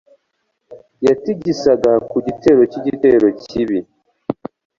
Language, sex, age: Kinyarwanda, male, 19-29